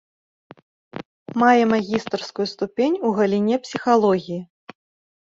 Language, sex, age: Belarusian, female, 30-39